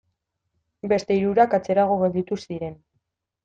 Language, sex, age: Basque, female, 19-29